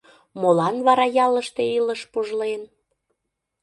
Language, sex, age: Mari, female, 30-39